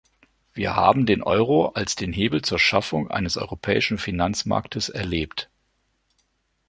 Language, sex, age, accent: German, male, 50-59, Deutschland Deutsch